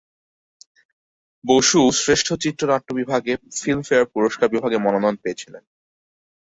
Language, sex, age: Bengali, male, 19-29